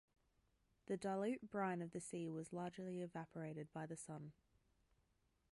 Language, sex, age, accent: English, female, 19-29, Australian English